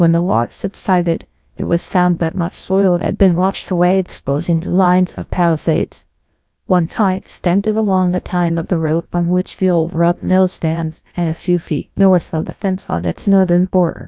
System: TTS, GlowTTS